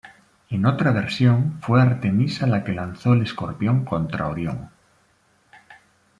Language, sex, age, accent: Spanish, male, 40-49, España: Norte peninsular (Asturias, Castilla y León, Cantabria, País Vasco, Navarra, Aragón, La Rioja, Guadalajara, Cuenca)